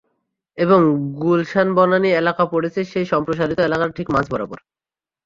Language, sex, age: Bengali, male, 19-29